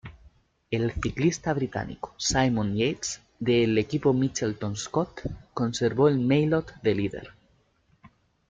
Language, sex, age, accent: Spanish, male, 19-29, España: Sur peninsular (Andalucia, Extremadura, Murcia)